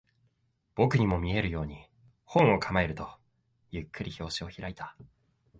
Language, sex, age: Japanese, male, 19-29